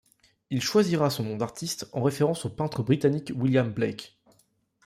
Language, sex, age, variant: French, male, 19-29, Français de métropole